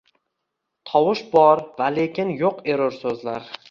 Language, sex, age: Uzbek, male, 19-29